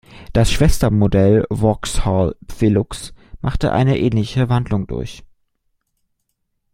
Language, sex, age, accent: German, male, 19-29, Deutschland Deutsch